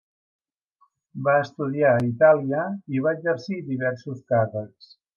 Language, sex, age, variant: Catalan, male, 60-69, Septentrional